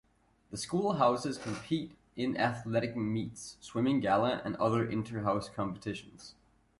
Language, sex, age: English, male, 19-29